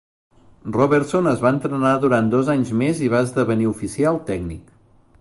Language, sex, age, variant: Catalan, male, 40-49, Central